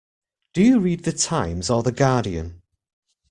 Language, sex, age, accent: English, male, 30-39, England English